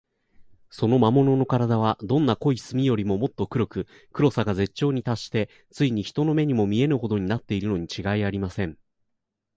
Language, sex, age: Japanese, male, 40-49